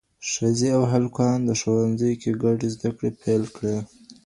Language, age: Pashto, 19-29